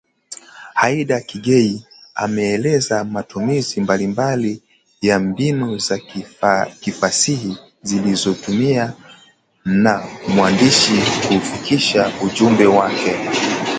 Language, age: Swahili, 19-29